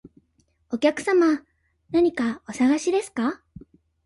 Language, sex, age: Japanese, female, 19-29